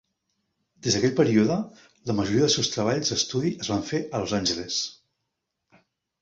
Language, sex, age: Catalan, male, 50-59